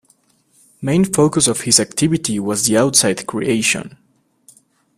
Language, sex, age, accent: English, male, under 19, United States English